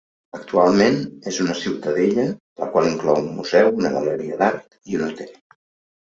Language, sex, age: Catalan, male, 50-59